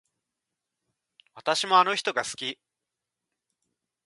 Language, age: Japanese, 30-39